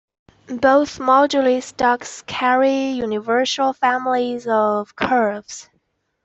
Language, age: English, 19-29